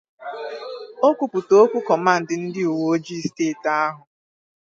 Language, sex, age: Igbo, female, 19-29